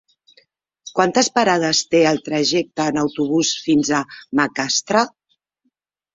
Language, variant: Catalan, Central